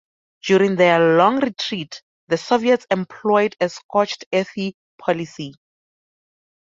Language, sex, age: English, female, 19-29